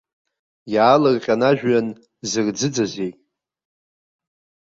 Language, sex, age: Abkhazian, male, 40-49